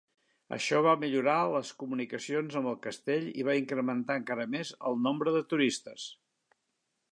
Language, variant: Catalan, Central